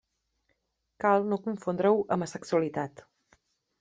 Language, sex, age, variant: Catalan, female, 30-39, Central